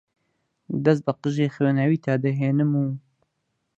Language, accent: Central Kurdish, سۆرانی